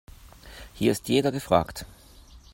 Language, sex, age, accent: German, male, 40-49, Deutschland Deutsch